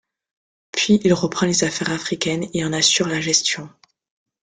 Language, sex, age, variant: French, female, under 19, Français de métropole